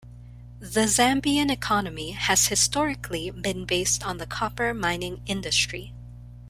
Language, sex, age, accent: English, female, 19-29, Filipino